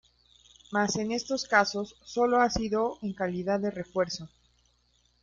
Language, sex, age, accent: Spanish, female, 19-29, México